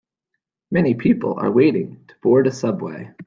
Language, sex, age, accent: English, male, 30-39, United States English